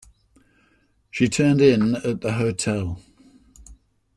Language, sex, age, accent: English, male, 70-79, England English